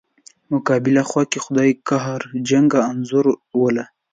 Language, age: Pashto, 19-29